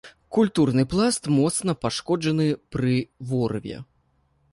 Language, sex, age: Belarusian, male, 30-39